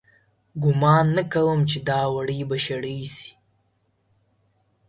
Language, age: Pashto, 19-29